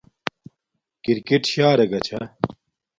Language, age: Domaaki, 30-39